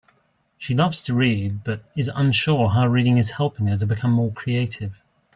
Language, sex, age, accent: English, male, 40-49, England English